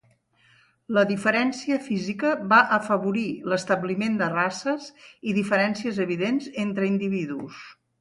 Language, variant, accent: Catalan, Central, central